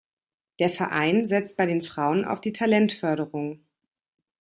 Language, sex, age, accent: German, female, 30-39, Deutschland Deutsch